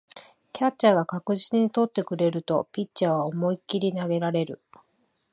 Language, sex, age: Japanese, female, 40-49